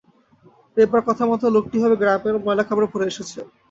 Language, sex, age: Bengali, male, 19-29